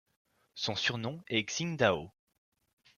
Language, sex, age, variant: French, male, under 19, Français de métropole